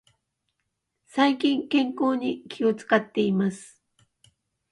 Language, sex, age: Japanese, female, 60-69